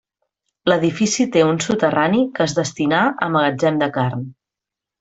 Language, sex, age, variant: Catalan, female, 30-39, Central